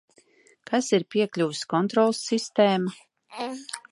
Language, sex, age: Latvian, female, 40-49